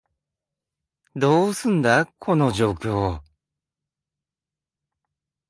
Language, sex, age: Japanese, male, 30-39